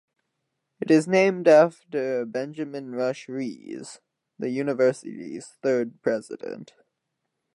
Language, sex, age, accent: English, male, under 19, United States English